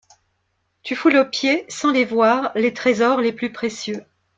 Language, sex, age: French, female, 50-59